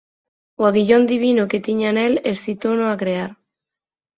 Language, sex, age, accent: Galician, female, 30-39, Normativo (estándar)